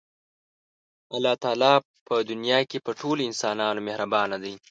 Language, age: Pashto, under 19